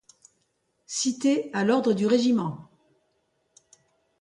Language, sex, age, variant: French, female, 70-79, Français de métropole